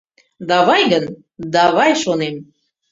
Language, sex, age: Mari, female, 40-49